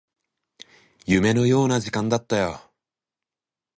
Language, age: Japanese, 19-29